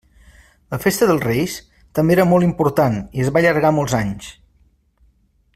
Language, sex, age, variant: Catalan, male, 40-49, Central